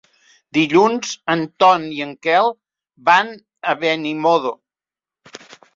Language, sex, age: Catalan, male, 70-79